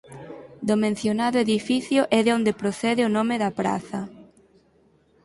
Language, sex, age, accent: Galician, female, 19-29, Normativo (estándar)